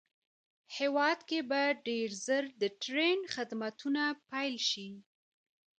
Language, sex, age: Pashto, female, 30-39